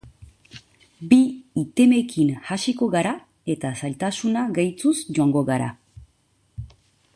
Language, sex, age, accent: Basque, female, 40-49, Nafar-lapurtarra edo Zuberotarra (Lapurdi, Nafarroa Beherea, Zuberoa)